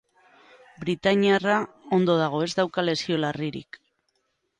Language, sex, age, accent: Basque, female, 40-49, Mendebalekoa (Araba, Bizkaia, Gipuzkoako mendebaleko herri batzuk)